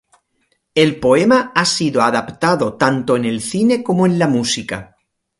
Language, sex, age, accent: Spanish, male, 50-59, España: Sur peninsular (Andalucia, Extremadura, Murcia)